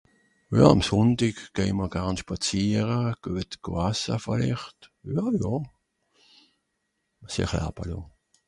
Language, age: Swiss German, 60-69